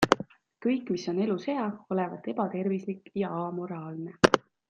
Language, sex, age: Estonian, female, 19-29